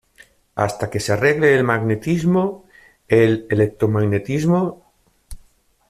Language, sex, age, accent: Spanish, male, 50-59, España: Norte peninsular (Asturias, Castilla y León, Cantabria, País Vasco, Navarra, Aragón, La Rioja, Guadalajara, Cuenca)